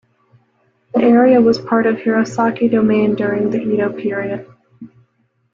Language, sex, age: English, female, 30-39